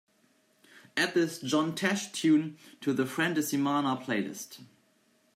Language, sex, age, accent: English, male, 19-29, United States English